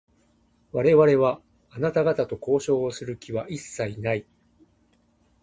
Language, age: Japanese, 50-59